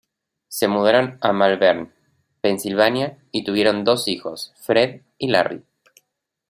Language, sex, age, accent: Spanish, male, 30-39, Rioplatense: Argentina, Uruguay, este de Bolivia, Paraguay